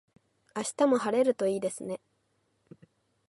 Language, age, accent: Japanese, 19-29, 標準語